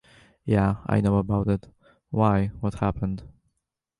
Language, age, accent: English, under 19, England English